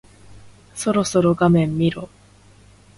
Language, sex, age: Japanese, female, 19-29